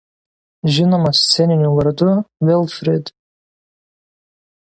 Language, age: Lithuanian, 19-29